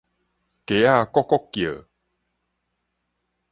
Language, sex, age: Min Nan Chinese, male, 30-39